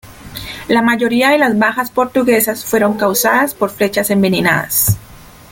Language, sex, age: Spanish, female, 30-39